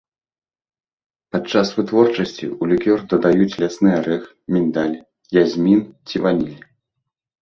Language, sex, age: Belarusian, male, 30-39